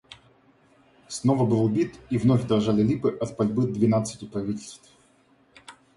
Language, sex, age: Russian, male, 40-49